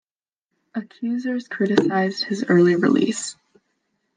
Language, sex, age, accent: English, female, under 19, United States English